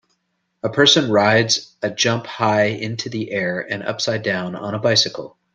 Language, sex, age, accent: English, male, 40-49, United States English